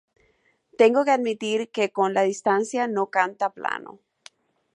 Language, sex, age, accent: Spanish, male, under 19, Caribe: Cuba, Venezuela, Puerto Rico, República Dominicana, Panamá, Colombia caribeña, México caribeño, Costa del golfo de México